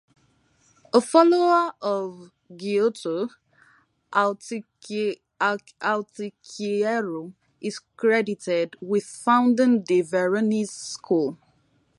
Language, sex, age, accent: English, female, 19-29, Nigerian